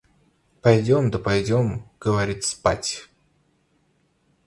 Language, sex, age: Russian, male, 19-29